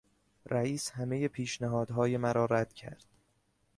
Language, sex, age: Persian, male, 19-29